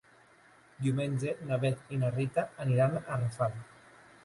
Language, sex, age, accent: Catalan, male, 30-39, valencià